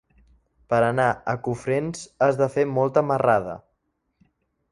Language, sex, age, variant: Catalan, male, under 19, Central